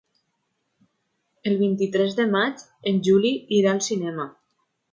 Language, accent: Catalan, valencià; apitxat